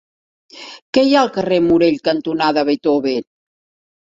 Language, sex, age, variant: Catalan, female, 50-59, Central